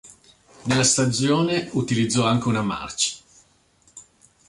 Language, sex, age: Italian, male, 50-59